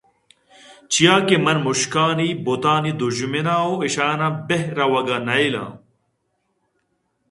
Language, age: Eastern Balochi, 30-39